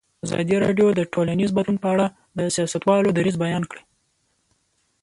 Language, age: Pashto, 19-29